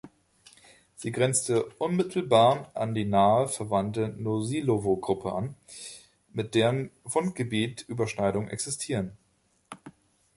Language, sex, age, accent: German, male, 19-29, Deutschland Deutsch